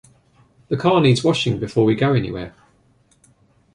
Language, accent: English, England English